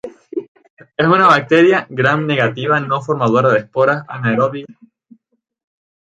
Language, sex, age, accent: Spanish, male, 19-29, España: Islas Canarias